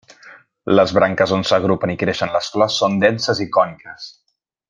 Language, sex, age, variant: Catalan, male, 19-29, Central